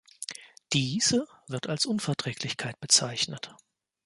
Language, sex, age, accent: German, male, 30-39, Deutschland Deutsch